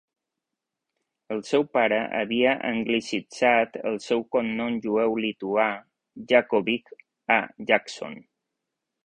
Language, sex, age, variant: Catalan, male, 50-59, Balear